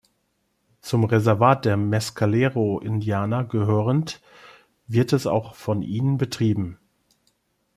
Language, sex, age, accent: German, male, 50-59, Deutschland Deutsch